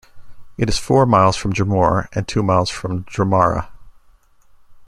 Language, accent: English, United States English